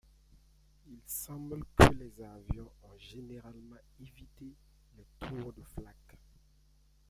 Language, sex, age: French, male, 19-29